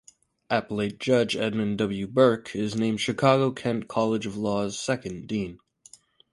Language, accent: English, United States English